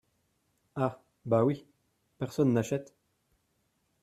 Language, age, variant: French, 30-39, Français de métropole